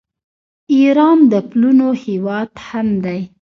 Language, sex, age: Pashto, female, 30-39